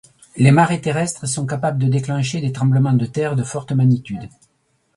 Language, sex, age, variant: French, male, 60-69, Français de métropole